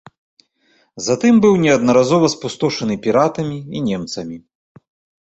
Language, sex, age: Belarusian, male, 40-49